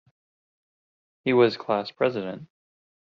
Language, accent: English, United States English